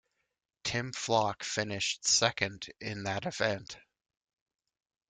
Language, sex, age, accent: English, male, 30-39, United States English